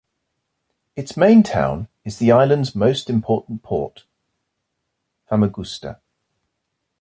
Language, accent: English, England English